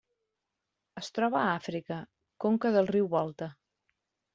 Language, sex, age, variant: Catalan, female, 40-49, Central